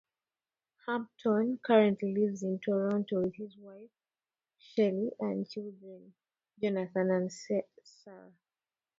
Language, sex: English, female